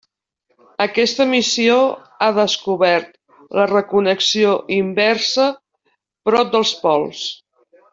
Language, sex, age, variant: Catalan, female, 60-69, Nord-Occidental